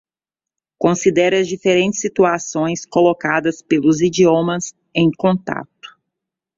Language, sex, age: Portuguese, female, 40-49